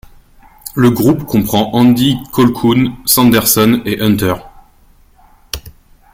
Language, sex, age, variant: French, male, 30-39, Français de métropole